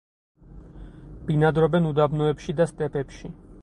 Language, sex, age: Georgian, male, 30-39